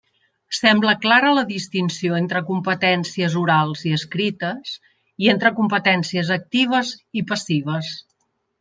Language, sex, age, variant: Catalan, female, 50-59, Central